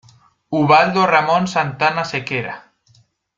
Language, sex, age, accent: Spanish, male, 19-29, España: Centro-Sur peninsular (Madrid, Toledo, Castilla-La Mancha)